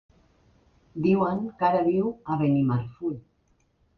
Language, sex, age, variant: Catalan, female, 50-59, Central